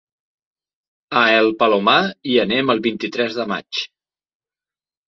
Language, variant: Catalan, Central